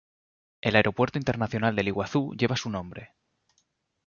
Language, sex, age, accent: Spanish, male, 30-39, España: Norte peninsular (Asturias, Castilla y León, Cantabria, País Vasco, Navarra, Aragón, La Rioja, Guadalajara, Cuenca)